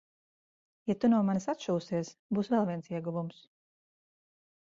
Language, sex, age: Latvian, female, 19-29